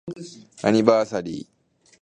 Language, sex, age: Japanese, male, under 19